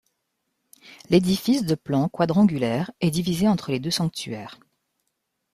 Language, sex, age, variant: French, female, 40-49, Français de métropole